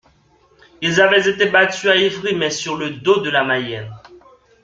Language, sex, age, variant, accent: French, male, 19-29, Français d'Amérique du Nord, Français du Canada